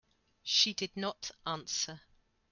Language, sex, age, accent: English, female, 50-59, England English